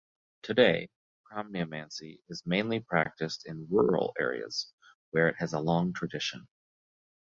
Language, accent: English, United States English